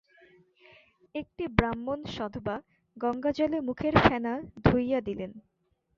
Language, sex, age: Bengali, female, 19-29